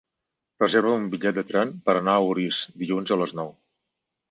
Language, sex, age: Catalan, male, 40-49